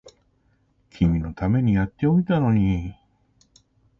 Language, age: Japanese, 40-49